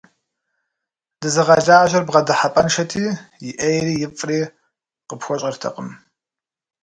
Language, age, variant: Kabardian, 30-39, Адыгэбзэ (Къэбэрдей, Кирил, псоми зэдай)